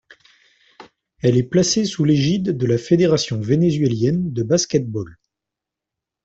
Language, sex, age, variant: French, male, 40-49, Français de métropole